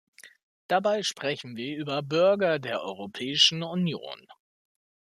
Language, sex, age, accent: German, male, 30-39, Deutschland Deutsch